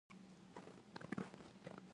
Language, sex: Indonesian, female